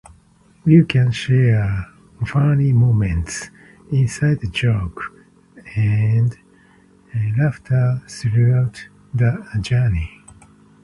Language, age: English, 50-59